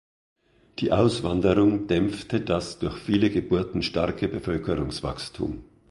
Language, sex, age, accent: German, male, 50-59, Österreichisches Deutsch